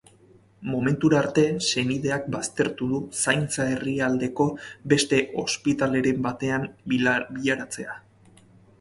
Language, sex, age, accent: Basque, male, 30-39, Erdialdekoa edo Nafarra (Gipuzkoa, Nafarroa)